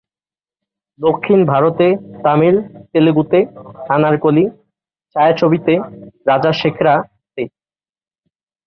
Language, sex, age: Bengali, male, 19-29